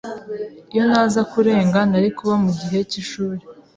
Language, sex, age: Kinyarwanda, female, 19-29